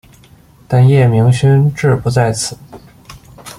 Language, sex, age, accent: Chinese, male, 19-29, 出生地：北京市